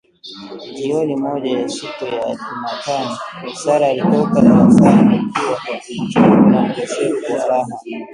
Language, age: Swahili, 19-29